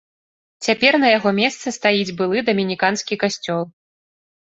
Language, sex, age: Belarusian, female, 19-29